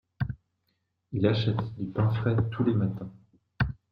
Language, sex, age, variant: French, male, 40-49, Français de métropole